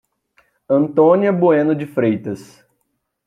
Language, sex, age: Portuguese, male, 19-29